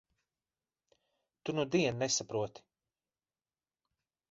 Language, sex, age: Latvian, male, 40-49